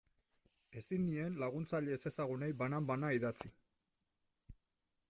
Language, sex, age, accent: Basque, male, 40-49, Erdialdekoa edo Nafarra (Gipuzkoa, Nafarroa)